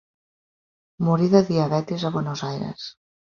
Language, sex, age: Catalan, female, 40-49